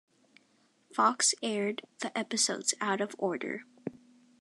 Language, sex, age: English, female, under 19